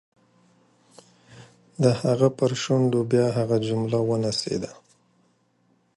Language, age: Pashto, 40-49